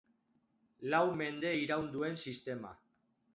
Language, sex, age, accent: Basque, male, 30-39, Mendebalekoa (Araba, Bizkaia, Gipuzkoako mendebaleko herri batzuk)